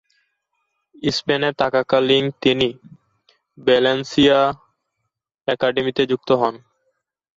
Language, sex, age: Bengali, male, 19-29